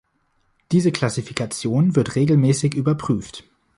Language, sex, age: German, male, 19-29